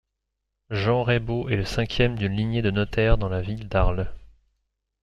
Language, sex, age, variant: French, male, 19-29, Français de métropole